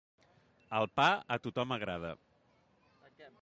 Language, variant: Catalan, Central